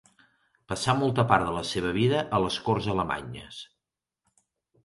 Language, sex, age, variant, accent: Catalan, male, 40-49, Central, tarragoní